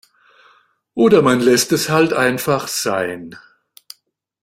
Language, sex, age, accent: German, male, 60-69, Deutschland Deutsch